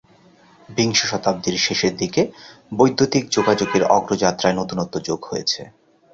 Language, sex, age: Bengali, male, 30-39